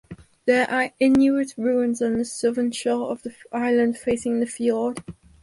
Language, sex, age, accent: English, female, under 19, England English